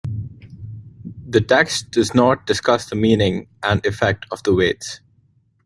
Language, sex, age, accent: English, male, 19-29, India and South Asia (India, Pakistan, Sri Lanka)